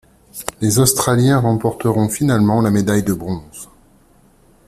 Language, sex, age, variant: French, male, 40-49, Français de métropole